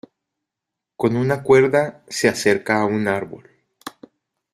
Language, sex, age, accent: Spanish, male, 30-39, México